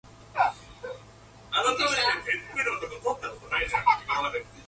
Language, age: English, 19-29